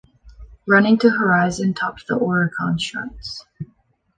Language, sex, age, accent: English, female, 19-29, Canadian English